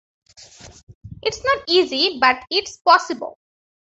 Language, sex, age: English, female, under 19